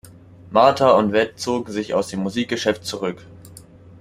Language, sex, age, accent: German, male, under 19, Deutschland Deutsch